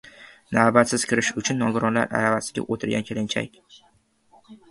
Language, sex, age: Uzbek, male, 19-29